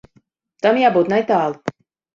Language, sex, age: Latvian, female, 30-39